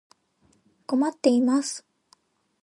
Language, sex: Japanese, female